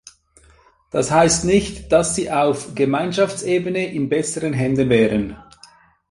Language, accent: German, Schweizerdeutsch